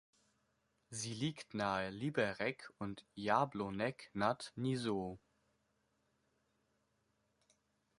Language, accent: German, Deutschland Deutsch